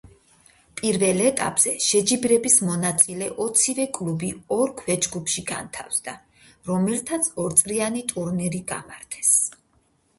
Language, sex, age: Georgian, female, 40-49